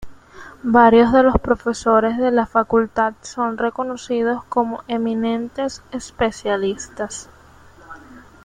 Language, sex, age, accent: Spanish, female, under 19, Caribe: Cuba, Venezuela, Puerto Rico, República Dominicana, Panamá, Colombia caribeña, México caribeño, Costa del golfo de México